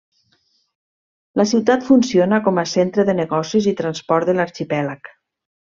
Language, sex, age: Catalan, female, 40-49